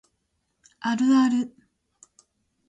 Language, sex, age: Japanese, female, 30-39